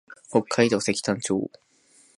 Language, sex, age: Japanese, male, 19-29